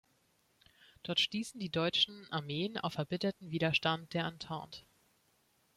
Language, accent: German, Deutschland Deutsch